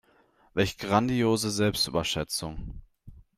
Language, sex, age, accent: German, male, 19-29, Deutschland Deutsch